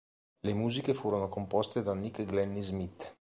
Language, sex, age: Italian, male, 40-49